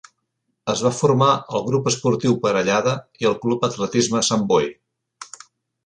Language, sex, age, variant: Catalan, male, 60-69, Central